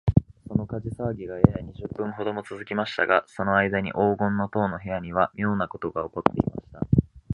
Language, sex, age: Japanese, male, 19-29